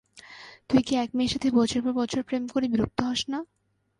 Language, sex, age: Bengali, female, 19-29